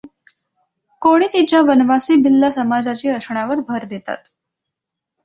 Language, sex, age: Marathi, female, under 19